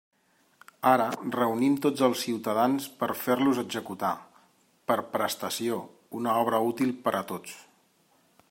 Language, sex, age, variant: Catalan, male, 40-49, Central